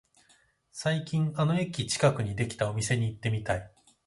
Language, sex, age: Japanese, male, 30-39